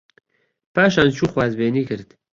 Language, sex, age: Central Kurdish, male, 30-39